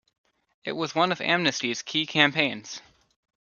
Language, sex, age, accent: English, male, under 19, United States English